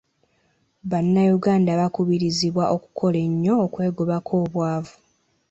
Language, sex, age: Ganda, female, 19-29